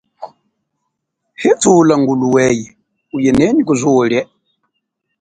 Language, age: Chokwe, 40-49